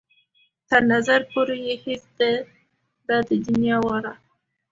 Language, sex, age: Pashto, female, under 19